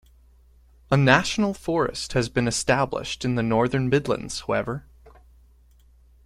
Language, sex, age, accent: English, male, 19-29, United States English